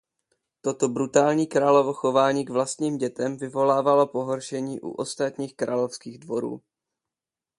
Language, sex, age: Czech, male, 19-29